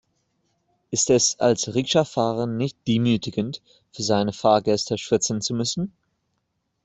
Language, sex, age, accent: German, male, 19-29, Deutschland Deutsch